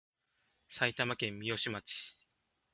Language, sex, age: Japanese, male, 19-29